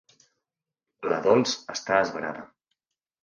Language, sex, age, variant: Catalan, male, 19-29, Central